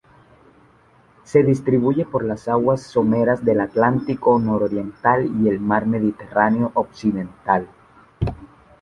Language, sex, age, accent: Spanish, male, 30-39, Caribe: Cuba, Venezuela, Puerto Rico, República Dominicana, Panamá, Colombia caribeña, México caribeño, Costa del golfo de México